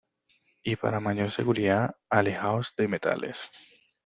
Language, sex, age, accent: Spanish, male, 19-29, Andino-Pacífico: Colombia, Perú, Ecuador, oeste de Bolivia y Venezuela andina